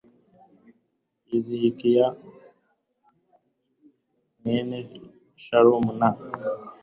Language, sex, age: Kinyarwanda, male, under 19